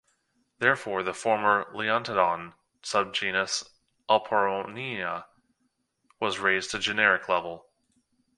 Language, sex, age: English, male, 30-39